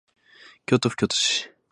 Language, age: Japanese, 19-29